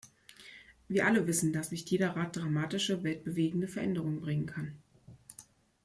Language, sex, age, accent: German, female, 40-49, Deutschland Deutsch